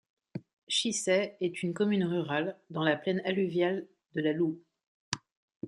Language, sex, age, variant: French, female, 40-49, Français de métropole